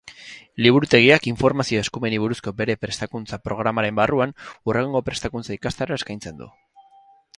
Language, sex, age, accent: Basque, male, 30-39, Erdialdekoa edo Nafarra (Gipuzkoa, Nafarroa)